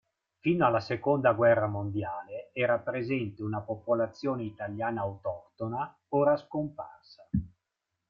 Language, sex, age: Italian, male, 50-59